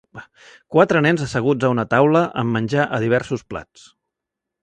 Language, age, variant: Catalan, 40-49, Central